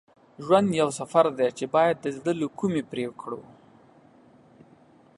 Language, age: Pashto, 30-39